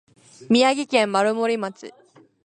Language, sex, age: Japanese, female, under 19